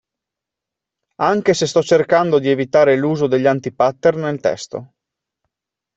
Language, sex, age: Italian, male, 30-39